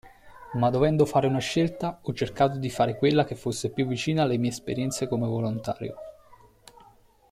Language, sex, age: Italian, male, 19-29